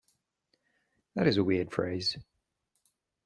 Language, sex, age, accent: English, male, 40-49, Australian English